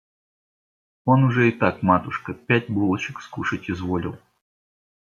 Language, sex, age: Russian, male, 30-39